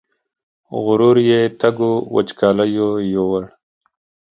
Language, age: Pashto, 30-39